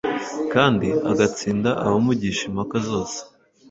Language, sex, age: Kinyarwanda, male, 19-29